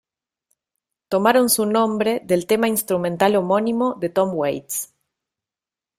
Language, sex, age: Spanish, female, 30-39